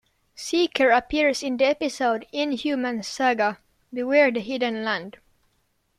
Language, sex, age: English, male, under 19